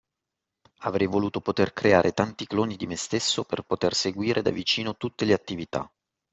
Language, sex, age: Italian, male, 30-39